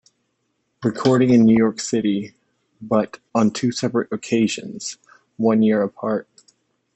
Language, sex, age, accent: English, male, 19-29, United States English